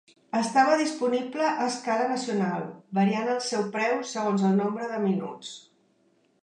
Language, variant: Catalan, Central